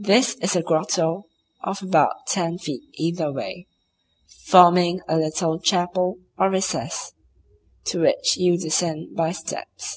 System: none